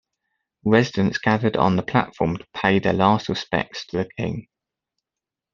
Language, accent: English, England English